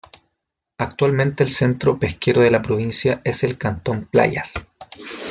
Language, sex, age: Spanish, male, 30-39